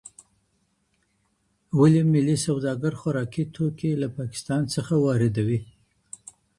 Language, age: Pashto, 50-59